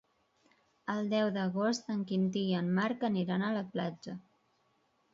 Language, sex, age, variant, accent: Catalan, female, 19-29, Central, central